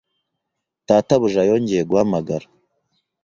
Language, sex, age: Kinyarwanda, male, 19-29